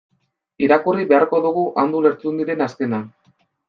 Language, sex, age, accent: Basque, male, 19-29, Mendebalekoa (Araba, Bizkaia, Gipuzkoako mendebaleko herri batzuk)